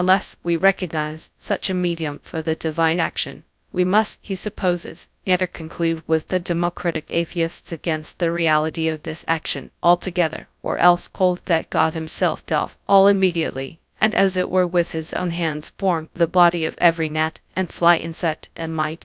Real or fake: fake